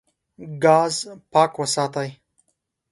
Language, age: Pashto, under 19